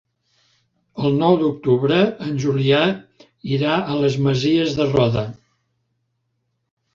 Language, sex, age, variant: Catalan, male, 70-79, Central